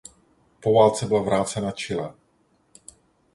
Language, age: Czech, 40-49